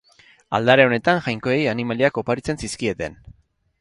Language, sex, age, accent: Basque, male, 30-39, Erdialdekoa edo Nafarra (Gipuzkoa, Nafarroa)